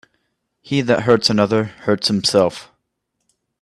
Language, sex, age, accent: English, male, 19-29, United States English